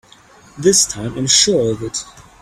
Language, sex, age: English, male, 19-29